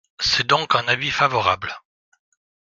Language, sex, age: French, male, 60-69